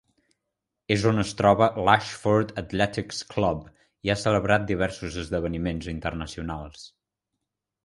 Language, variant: Catalan, Central